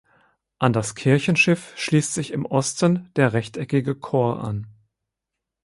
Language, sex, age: German, male, 50-59